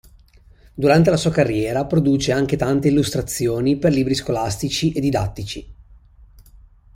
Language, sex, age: Italian, male, 19-29